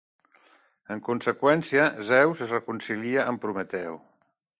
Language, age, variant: Catalan, 60-69, Central